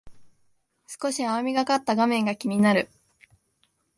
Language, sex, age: Japanese, female, 19-29